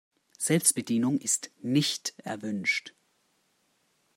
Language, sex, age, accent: German, male, under 19, Deutschland Deutsch